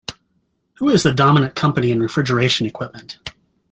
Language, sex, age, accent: English, male, 30-39, United States English